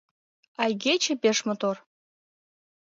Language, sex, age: Mari, female, 19-29